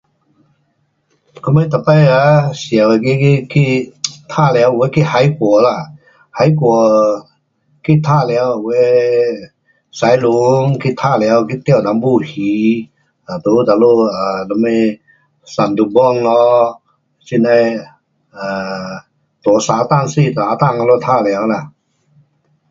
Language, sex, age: Pu-Xian Chinese, male, 60-69